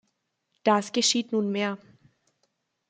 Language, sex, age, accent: German, female, 19-29, Deutschland Deutsch